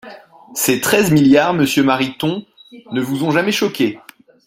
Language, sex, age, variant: French, male, 30-39, Français de métropole